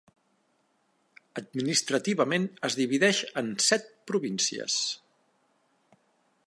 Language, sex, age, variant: Catalan, male, 50-59, Central